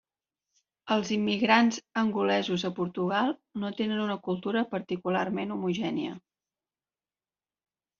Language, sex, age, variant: Catalan, female, 30-39, Central